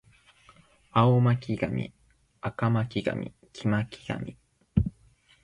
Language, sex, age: Japanese, male, 19-29